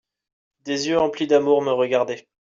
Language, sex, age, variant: French, male, 19-29, Français de métropole